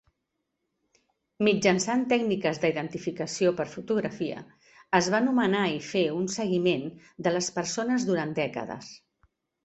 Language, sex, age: Catalan, female, 50-59